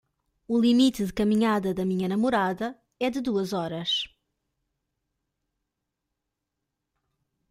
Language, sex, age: Portuguese, female, 30-39